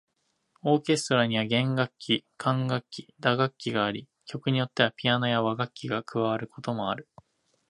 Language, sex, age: Japanese, male, 19-29